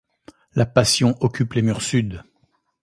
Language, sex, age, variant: French, male, 40-49, Français de métropole